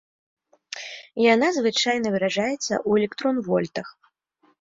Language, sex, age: Belarusian, female, 19-29